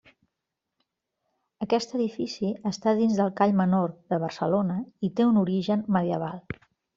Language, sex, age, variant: Catalan, female, 50-59, Central